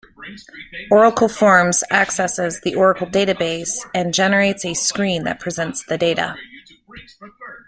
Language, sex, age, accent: English, female, 30-39, United States English